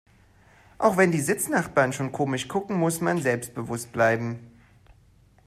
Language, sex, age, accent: German, male, 30-39, Deutschland Deutsch